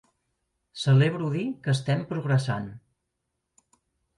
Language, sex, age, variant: Catalan, male, 50-59, Central